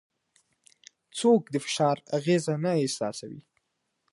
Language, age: Pashto, 19-29